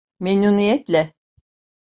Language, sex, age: Turkish, female, 70-79